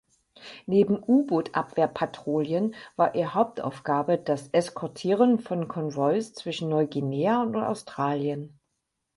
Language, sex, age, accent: German, female, 50-59, Deutschland Deutsch